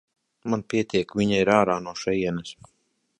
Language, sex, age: Latvian, male, 30-39